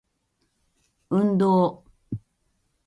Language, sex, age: Japanese, female, 50-59